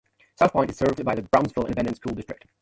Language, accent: English, United States English